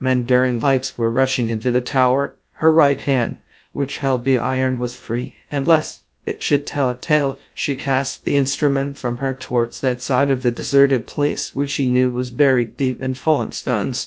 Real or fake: fake